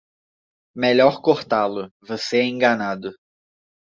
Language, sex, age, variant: Portuguese, male, under 19, Portuguese (Brasil)